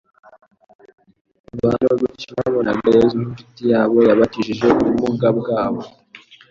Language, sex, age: Kinyarwanda, male, under 19